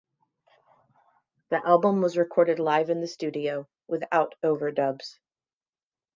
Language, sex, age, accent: English, female, 30-39, United States English